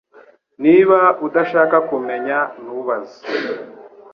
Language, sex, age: Kinyarwanda, male, 19-29